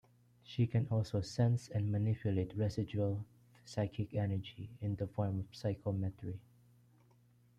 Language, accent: English, Filipino